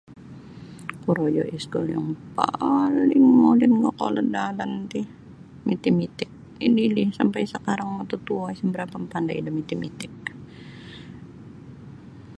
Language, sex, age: Sabah Bisaya, female, 60-69